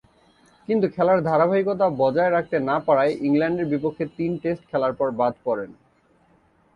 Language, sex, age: Bengali, male, 19-29